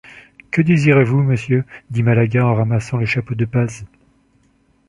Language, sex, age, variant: French, male, 40-49, Français de métropole